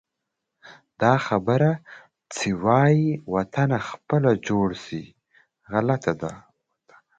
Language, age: Pashto, 19-29